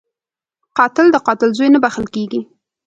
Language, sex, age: Pashto, female, 19-29